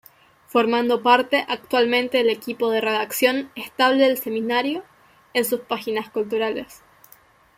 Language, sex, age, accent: Spanish, female, 19-29, Rioplatense: Argentina, Uruguay, este de Bolivia, Paraguay